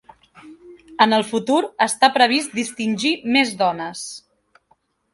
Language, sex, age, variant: Catalan, female, 19-29, Central